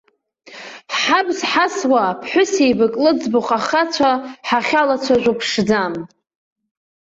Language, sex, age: Abkhazian, female, under 19